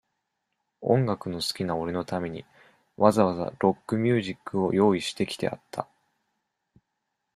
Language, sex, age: Japanese, male, 19-29